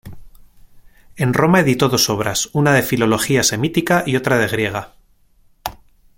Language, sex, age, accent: Spanish, male, 30-39, España: Centro-Sur peninsular (Madrid, Toledo, Castilla-La Mancha)